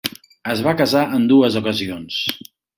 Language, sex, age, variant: Catalan, male, 50-59, Central